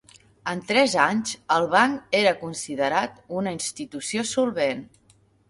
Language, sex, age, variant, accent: Catalan, female, 40-49, Central, central